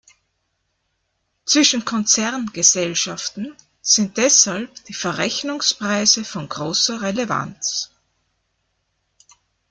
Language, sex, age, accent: German, female, 50-59, Österreichisches Deutsch